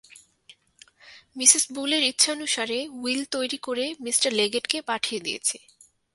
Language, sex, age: Bengali, female, 19-29